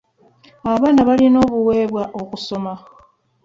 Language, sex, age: Ganda, female, 30-39